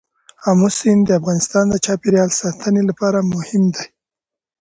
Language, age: Pashto, 19-29